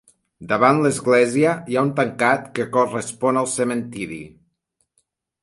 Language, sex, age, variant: Catalan, male, 40-49, Nord-Occidental